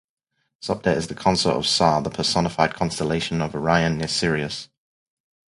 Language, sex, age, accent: English, male, 30-39, England English